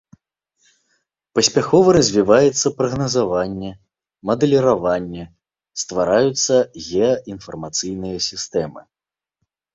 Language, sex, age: Belarusian, male, 30-39